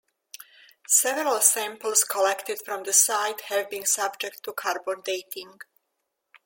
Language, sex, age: English, female, 60-69